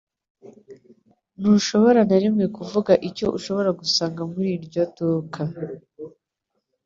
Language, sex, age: Kinyarwanda, female, 19-29